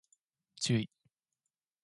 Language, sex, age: Japanese, male, 19-29